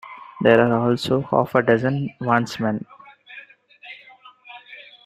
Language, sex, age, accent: English, male, 19-29, India and South Asia (India, Pakistan, Sri Lanka)